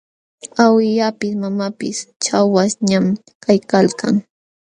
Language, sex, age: Jauja Wanca Quechua, female, 19-29